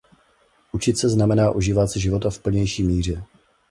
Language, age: Czech, 30-39